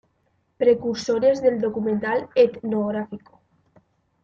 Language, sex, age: Spanish, female, under 19